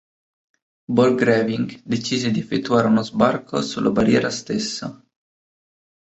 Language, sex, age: Italian, male, 19-29